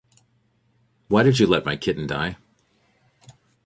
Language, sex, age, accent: English, male, 40-49, United States English